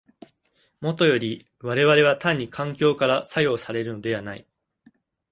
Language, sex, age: Japanese, male, 19-29